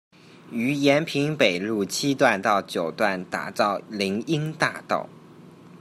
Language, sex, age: Chinese, male, 19-29